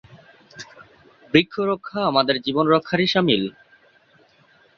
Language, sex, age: Bengali, male, 19-29